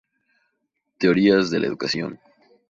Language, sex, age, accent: Spanish, male, 19-29, México